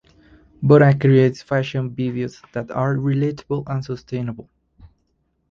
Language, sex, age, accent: English, male, under 19, United States English